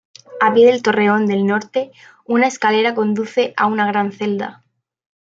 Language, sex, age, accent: Spanish, female, 19-29, España: Sur peninsular (Andalucia, Extremadura, Murcia)